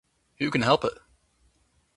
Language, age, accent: English, 19-29, United States English